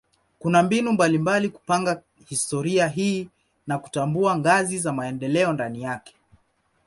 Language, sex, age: Swahili, male, 19-29